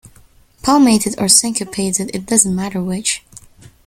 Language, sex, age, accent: English, female, under 19, England English